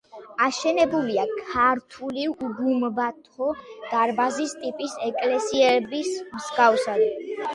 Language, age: Georgian, under 19